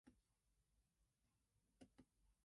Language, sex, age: English, female, under 19